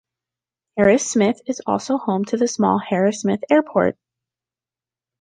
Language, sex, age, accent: English, female, under 19, United States English